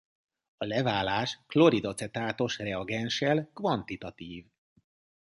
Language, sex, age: Hungarian, male, 40-49